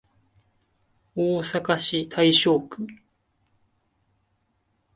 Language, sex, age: Japanese, male, 19-29